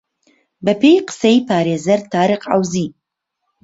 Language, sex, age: Central Kurdish, female, 30-39